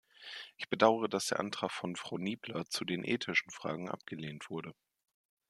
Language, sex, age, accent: German, male, 30-39, Deutschland Deutsch